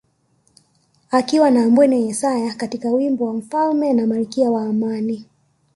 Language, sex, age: Swahili, female, 19-29